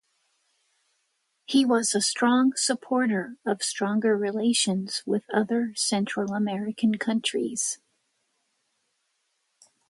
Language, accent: English, United States English